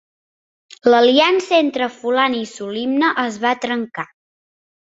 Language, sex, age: Catalan, female, under 19